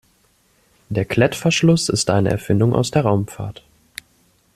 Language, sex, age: German, male, 19-29